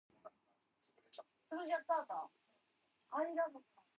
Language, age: English, 19-29